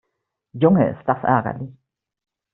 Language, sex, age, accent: German, female, 50-59, Deutschland Deutsch